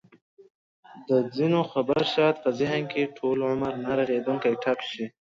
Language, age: Pashto, under 19